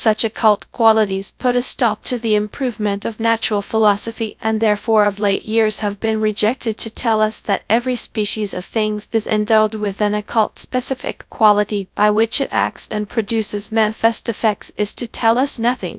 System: TTS, GradTTS